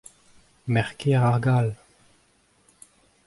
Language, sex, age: Breton, male, 19-29